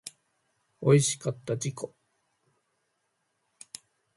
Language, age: Japanese, 50-59